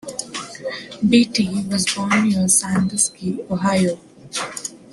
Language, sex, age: English, female, 19-29